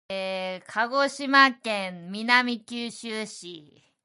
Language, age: Japanese, 19-29